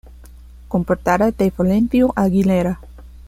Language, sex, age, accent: Spanish, female, 19-29, España: Centro-Sur peninsular (Madrid, Toledo, Castilla-La Mancha)